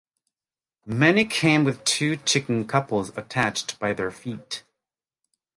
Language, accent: English, United States English